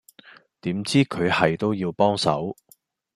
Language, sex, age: Cantonese, male, 40-49